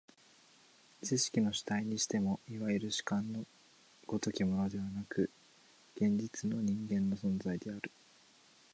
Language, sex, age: Japanese, male, 19-29